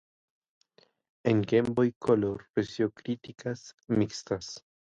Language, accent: Spanish, Andino-Pacífico: Colombia, Perú, Ecuador, oeste de Bolivia y Venezuela andina